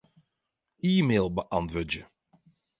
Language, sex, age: Western Frisian, male, 30-39